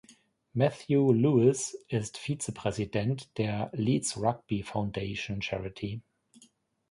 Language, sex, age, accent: German, male, 30-39, Deutschland Deutsch